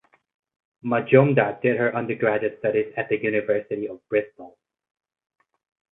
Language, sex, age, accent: English, male, 30-39, Canadian English